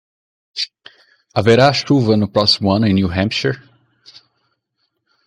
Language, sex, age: Portuguese, male, 19-29